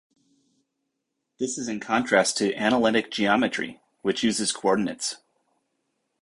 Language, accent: English, United States English